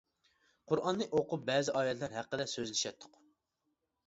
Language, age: Uyghur, 19-29